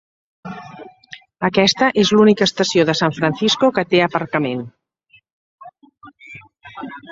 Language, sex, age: Catalan, female, 50-59